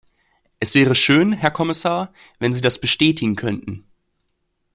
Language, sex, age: German, male, 19-29